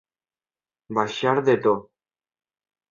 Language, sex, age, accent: Catalan, male, under 19, valencià